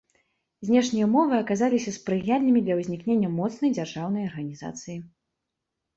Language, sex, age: Belarusian, female, 19-29